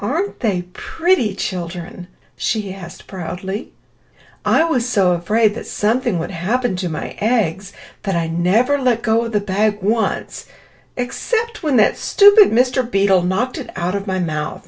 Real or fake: real